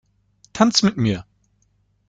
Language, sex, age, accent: German, male, 19-29, Österreichisches Deutsch